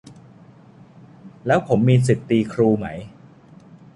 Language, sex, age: Thai, male, 40-49